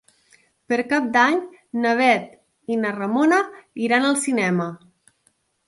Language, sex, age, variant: Catalan, female, 30-39, Nord-Occidental